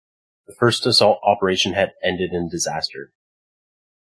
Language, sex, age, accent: English, male, 30-39, Canadian English